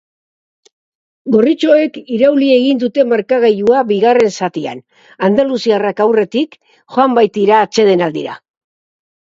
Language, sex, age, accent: Basque, male, 50-59, Erdialdekoa edo Nafarra (Gipuzkoa, Nafarroa)